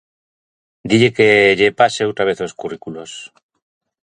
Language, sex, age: Galician, male, 40-49